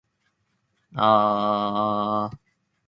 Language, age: Japanese, 19-29